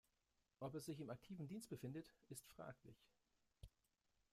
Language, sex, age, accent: German, male, 30-39, Deutschland Deutsch